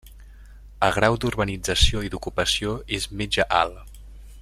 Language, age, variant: Catalan, 19-29, Central